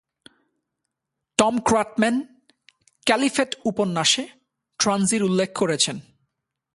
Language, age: Bengali, 19-29